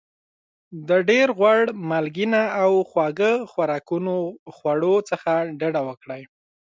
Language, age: Pashto, 19-29